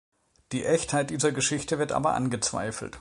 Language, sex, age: German, male, 40-49